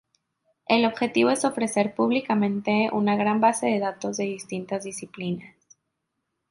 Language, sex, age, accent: Spanish, female, 19-29, México